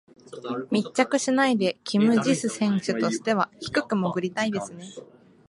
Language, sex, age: Japanese, female, 19-29